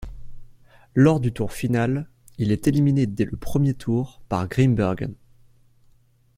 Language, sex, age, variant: French, male, under 19, Français de métropole